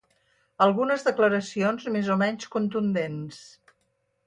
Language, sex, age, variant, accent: Catalan, female, 60-69, Central, central